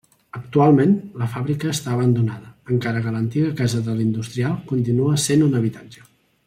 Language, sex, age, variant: Catalan, male, 19-29, Central